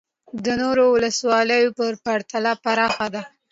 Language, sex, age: Pashto, female, 19-29